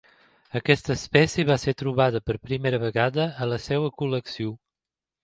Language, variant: Catalan, Septentrional